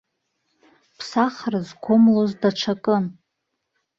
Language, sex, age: Abkhazian, female, 19-29